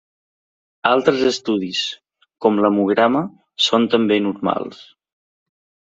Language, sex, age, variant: Catalan, male, 19-29, Central